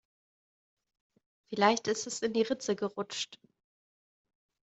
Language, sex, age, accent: German, female, 30-39, Deutschland Deutsch